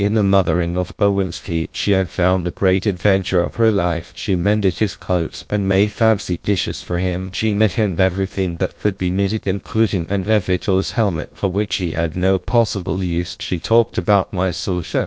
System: TTS, GlowTTS